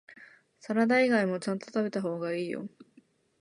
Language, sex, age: Japanese, female, 19-29